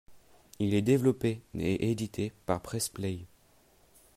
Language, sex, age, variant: French, male, under 19, Français de métropole